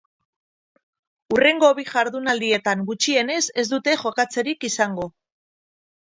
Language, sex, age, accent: Basque, female, 50-59, Erdialdekoa edo Nafarra (Gipuzkoa, Nafarroa)